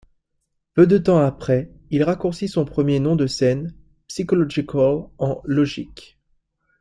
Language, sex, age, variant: French, male, 19-29, Français de métropole